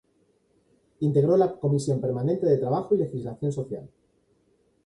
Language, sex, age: Spanish, male, 40-49